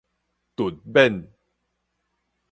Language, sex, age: Min Nan Chinese, male, 30-39